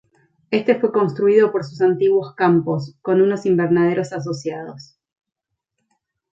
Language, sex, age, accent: Spanish, female, 40-49, Rioplatense: Argentina, Uruguay, este de Bolivia, Paraguay